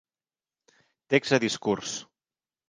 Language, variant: Catalan, Central